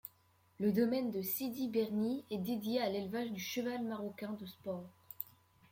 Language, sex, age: French, male, under 19